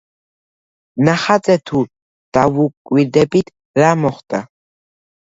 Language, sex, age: Georgian, male, under 19